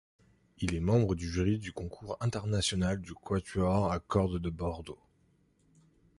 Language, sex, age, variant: French, male, 19-29, Français de métropole